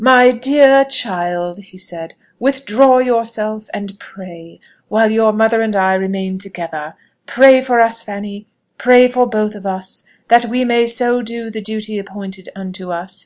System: none